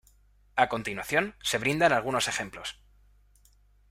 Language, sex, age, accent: Spanish, male, 30-39, España: Centro-Sur peninsular (Madrid, Toledo, Castilla-La Mancha)